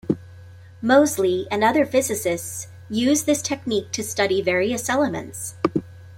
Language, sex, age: English, female, 40-49